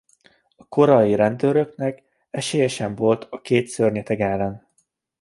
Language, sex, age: Hungarian, male, 19-29